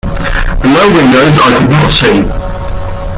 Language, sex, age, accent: English, male, 30-39, England English